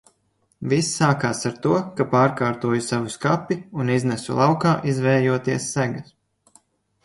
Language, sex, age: Latvian, male, 19-29